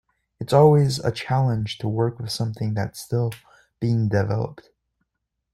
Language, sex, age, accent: English, male, 19-29, Canadian English